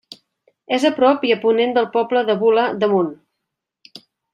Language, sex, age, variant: Catalan, female, 50-59, Central